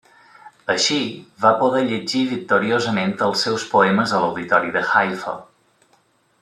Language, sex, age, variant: Catalan, male, 30-39, Balear